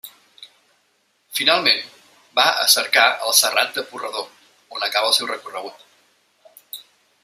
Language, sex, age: Catalan, male, 40-49